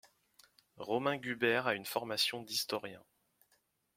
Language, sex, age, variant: French, male, 19-29, Français de métropole